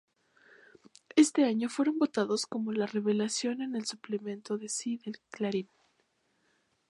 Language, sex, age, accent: Spanish, female, 19-29, México